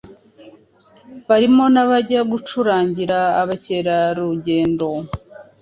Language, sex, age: Kinyarwanda, female, 50-59